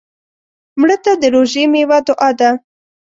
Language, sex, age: Pashto, female, 19-29